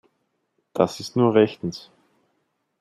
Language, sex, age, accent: German, male, 19-29, Österreichisches Deutsch